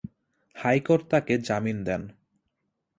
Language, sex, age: Bengali, male, 19-29